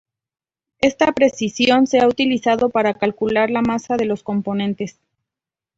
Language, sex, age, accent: Spanish, female, 30-39, México